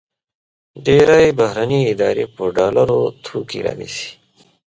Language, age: Pashto, 30-39